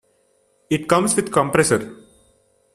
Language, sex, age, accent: English, male, 19-29, India and South Asia (India, Pakistan, Sri Lanka)